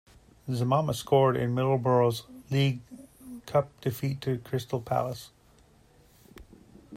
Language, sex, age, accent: English, male, 40-49, United States English